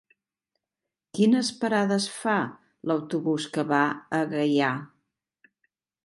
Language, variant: Catalan, Central